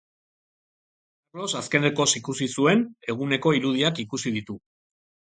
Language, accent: Basque, Erdialdekoa edo Nafarra (Gipuzkoa, Nafarroa)